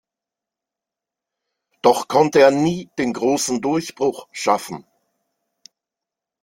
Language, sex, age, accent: German, male, 40-49, Österreichisches Deutsch